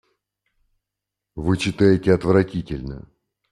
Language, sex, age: Russian, male, 50-59